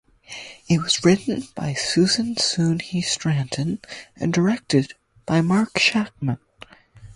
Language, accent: English, United States English